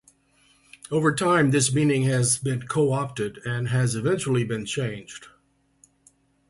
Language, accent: English, United States English